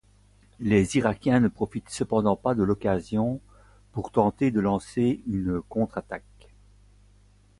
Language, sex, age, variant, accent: French, male, 60-69, Français d'Europe, Français de Belgique